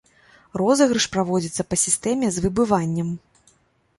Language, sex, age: Belarusian, female, 40-49